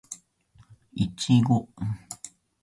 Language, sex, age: Japanese, male, 19-29